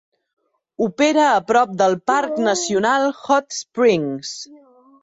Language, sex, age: Catalan, female, 30-39